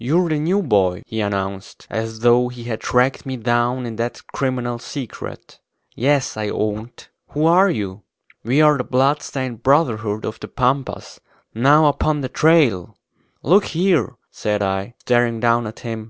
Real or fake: real